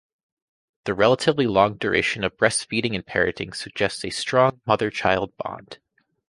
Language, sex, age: English, female, 19-29